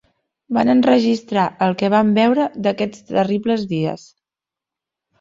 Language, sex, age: Catalan, female, 40-49